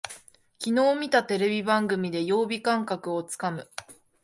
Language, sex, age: Japanese, female, 19-29